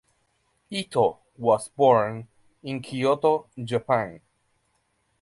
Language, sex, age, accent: English, male, 30-39, United States English